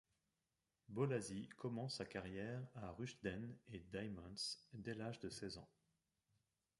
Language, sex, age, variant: French, male, 40-49, Français de métropole